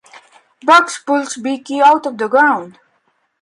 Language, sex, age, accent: English, male, under 19, India and South Asia (India, Pakistan, Sri Lanka)